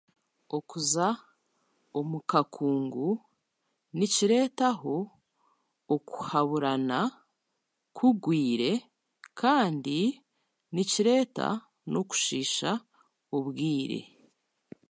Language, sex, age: Chiga, female, 30-39